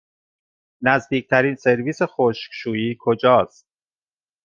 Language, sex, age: Persian, male, 40-49